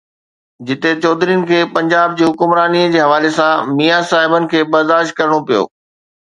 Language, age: Sindhi, 40-49